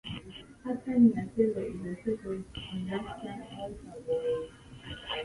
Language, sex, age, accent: English, female, 19-29, England English